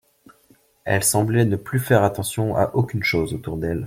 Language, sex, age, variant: French, male, 19-29, Français de métropole